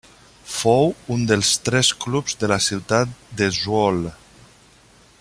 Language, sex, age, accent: Catalan, male, 50-59, valencià